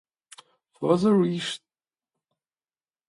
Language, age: English, 30-39